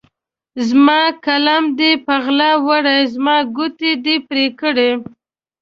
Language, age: Pashto, 19-29